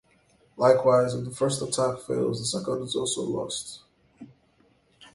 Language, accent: English, Nigerian